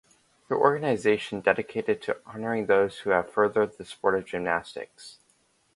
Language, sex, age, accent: English, male, under 19, United States English